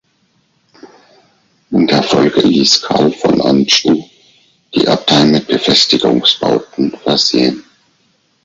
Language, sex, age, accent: German, male, 50-59, Deutschland Deutsch